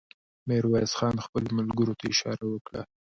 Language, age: Pashto, 19-29